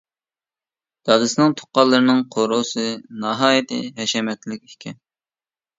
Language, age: Uyghur, 30-39